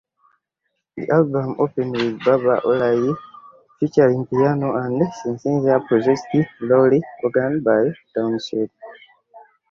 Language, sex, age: English, male, 19-29